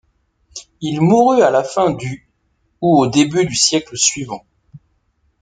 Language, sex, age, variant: French, male, 40-49, Français de métropole